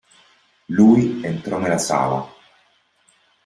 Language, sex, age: Italian, male, 40-49